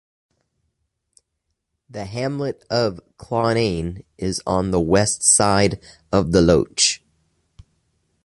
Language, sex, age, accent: English, male, 30-39, United States English